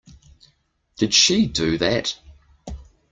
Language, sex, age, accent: English, male, 40-49, New Zealand English